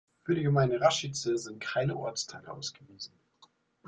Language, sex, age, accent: German, male, 19-29, Deutschland Deutsch